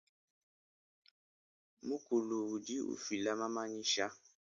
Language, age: Luba-Lulua, 19-29